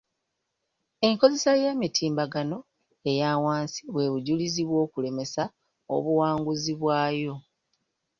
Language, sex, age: Ganda, female, 30-39